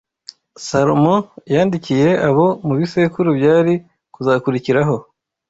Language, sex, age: Kinyarwanda, male, 19-29